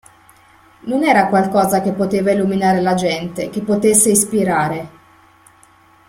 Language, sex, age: Italian, female, 50-59